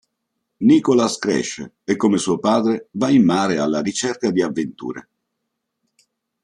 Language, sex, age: Italian, male, 50-59